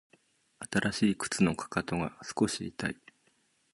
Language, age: Japanese, 30-39